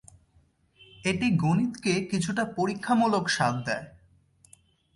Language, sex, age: Bengali, male, 19-29